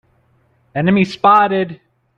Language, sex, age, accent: English, male, 30-39, United States English